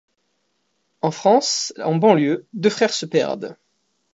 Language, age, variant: French, 19-29, Français de métropole